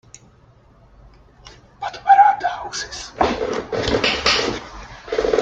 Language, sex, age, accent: English, male, 30-39, United States English